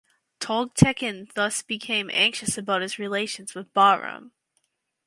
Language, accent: English, Canadian English